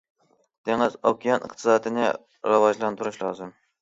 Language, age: Uyghur, 19-29